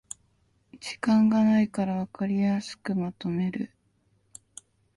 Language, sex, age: Japanese, female, 19-29